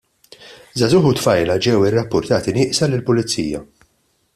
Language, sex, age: Maltese, male, 40-49